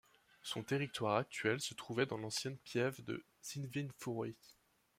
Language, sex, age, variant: French, male, 19-29, Français de métropole